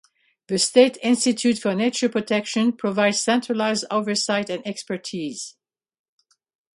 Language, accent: English, United States English